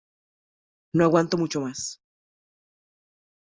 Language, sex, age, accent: Spanish, female, 30-39, América central